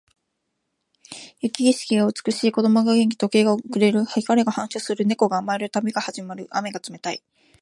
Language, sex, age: Japanese, female, 19-29